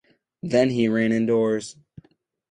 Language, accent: English, United States English